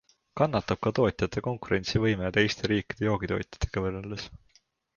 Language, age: Estonian, 19-29